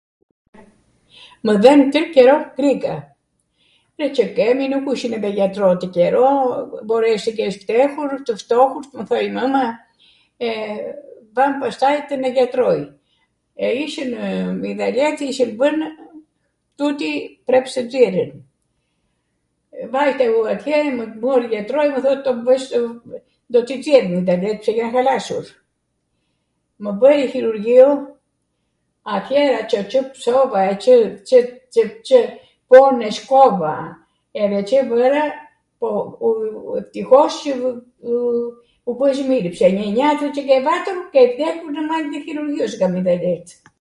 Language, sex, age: Arvanitika Albanian, female, 70-79